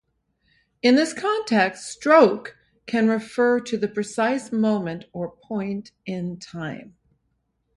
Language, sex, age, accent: English, female, 60-69, United States English